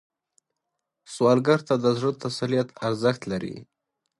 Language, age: Pashto, 19-29